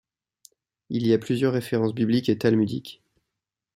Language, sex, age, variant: French, male, 19-29, Français de métropole